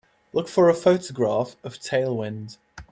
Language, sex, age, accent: English, male, 19-29, England English